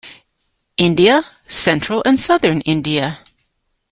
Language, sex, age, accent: English, female, 50-59, Canadian English